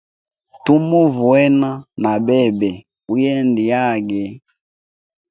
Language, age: Hemba, 19-29